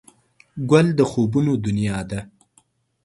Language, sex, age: Pashto, male, 19-29